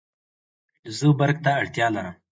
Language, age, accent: Pashto, 19-29, پکتیا ولایت، احمدزی